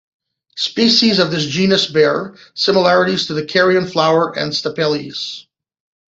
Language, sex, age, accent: English, male, 40-49, Canadian English